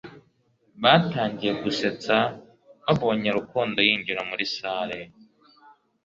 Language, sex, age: Kinyarwanda, male, 19-29